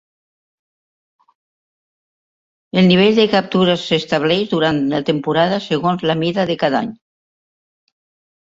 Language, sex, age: Catalan, female, 50-59